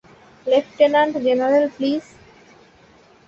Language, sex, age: Bengali, female, 19-29